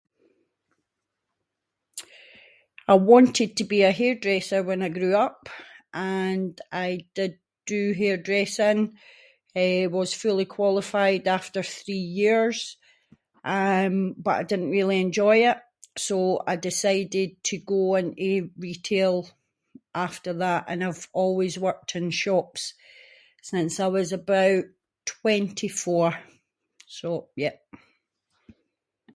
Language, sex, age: Scots, female, 50-59